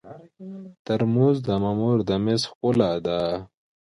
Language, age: Pashto, 19-29